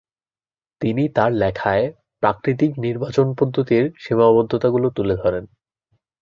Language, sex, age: Bengali, male, under 19